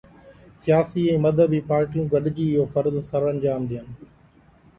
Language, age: Sindhi, under 19